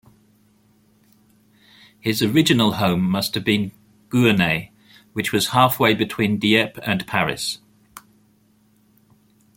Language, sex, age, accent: English, male, 50-59, England English